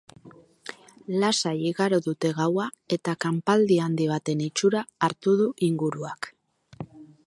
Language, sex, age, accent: Basque, female, 40-49, Mendebalekoa (Araba, Bizkaia, Gipuzkoako mendebaleko herri batzuk)